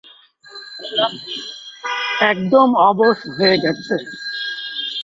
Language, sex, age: Bengali, male, 30-39